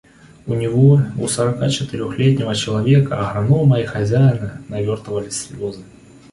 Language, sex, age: Russian, male, 30-39